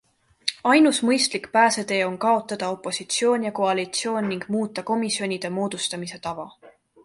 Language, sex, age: Estonian, female, 19-29